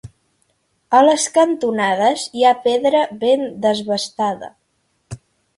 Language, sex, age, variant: Catalan, female, under 19, Central